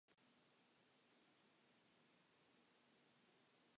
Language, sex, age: English, male, under 19